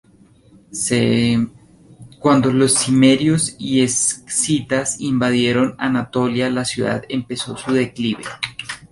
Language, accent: Spanish, Andino-Pacífico: Colombia, Perú, Ecuador, oeste de Bolivia y Venezuela andina